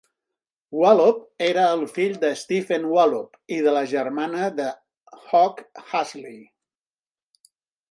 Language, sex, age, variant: Catalan, male, 60-69, Central